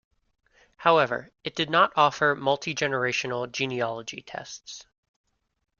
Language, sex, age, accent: English, male, 19-29, United States English